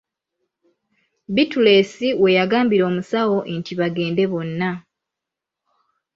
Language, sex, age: Ganda, female, 19-29